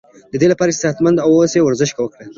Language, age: Pashto, 19-29